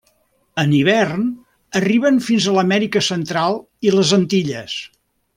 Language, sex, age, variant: Catalan, male, 70-79, Central